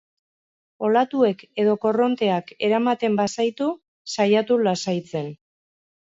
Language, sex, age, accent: Basque, female, 50-59, Mendebalekoa (Araba, Bizkaia, Gipuzkoako mendebaleko herri batzuk)